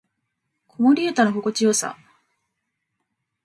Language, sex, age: Japanese, female, 19-29